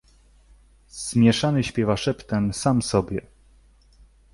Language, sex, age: Polish, male, 19-29